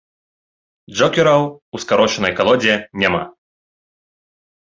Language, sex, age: Belarusian, male, 19-29